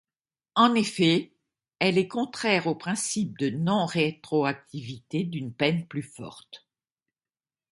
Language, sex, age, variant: French, female, 70-79, Français de métropole